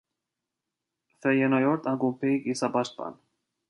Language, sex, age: Armenian, male, 19-29